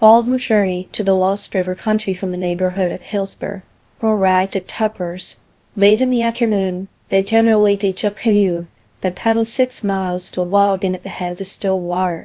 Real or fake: fake